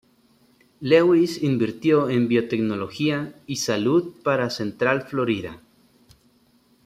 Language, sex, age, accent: Spanish, male, 19-29, México